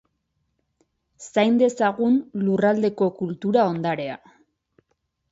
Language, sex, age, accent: Basque, female, 19-29, Erdialdekoa edo Nafarra (Gipuzkoa, Nafarroa)